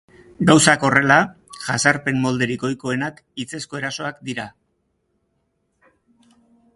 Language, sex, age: Basque, male, 50-59